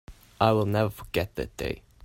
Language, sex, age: English, male, under 19